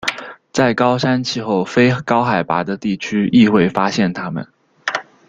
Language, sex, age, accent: Chinese, male, 19-29, 出生地：江西省